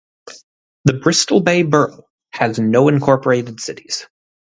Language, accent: English, United States English; Midwestern